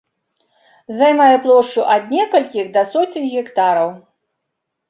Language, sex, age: Belarusian, female, 60-69